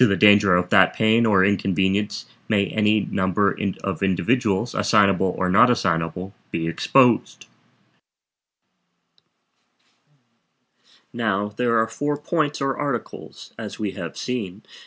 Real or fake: real